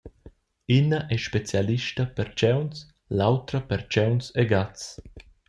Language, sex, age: Romansh, male, 19-29